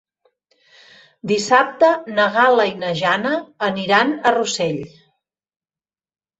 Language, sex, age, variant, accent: Catalan, female, 50-59, Central, central